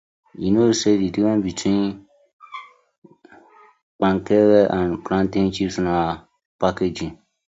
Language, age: Nigerian Pidgin, 19-29